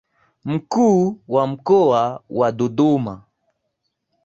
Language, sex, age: Swahili, male, 19-29